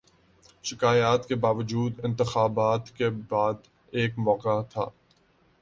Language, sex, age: Urdu, male, 19-29